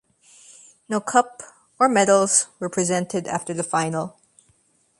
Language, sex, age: English, female, 19-29